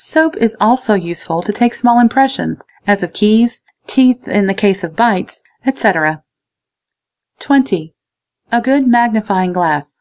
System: none